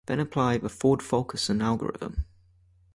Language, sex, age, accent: English, male, 19-29, England English